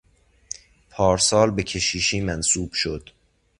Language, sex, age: Persian, male, under 19